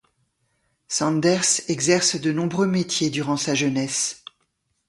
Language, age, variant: French, 60-69, Français de métropole